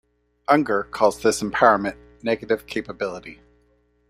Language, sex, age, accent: English, male, 30-39, United States English